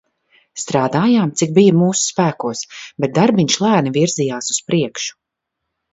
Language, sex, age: Latvian, female, 40-49